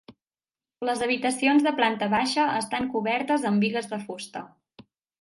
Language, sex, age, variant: Catalan, female, 19-29, Central